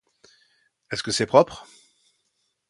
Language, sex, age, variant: French, male, 40-49, Français de métropole